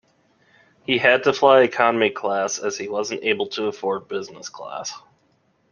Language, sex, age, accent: English, male, 30-39, United States English